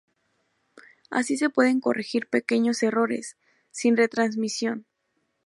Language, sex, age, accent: Spanish, female, 19-29, México